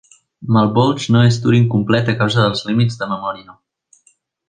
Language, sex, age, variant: Catalan, male, 19-29, Central